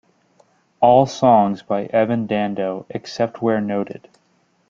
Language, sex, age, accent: English, male, 19-29, United States English